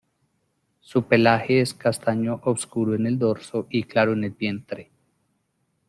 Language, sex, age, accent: Spanish, male, 40-49, Andino-Pacífico: Colombia, Perú, Ecuador, oeste de Bolivia y Venezuela andina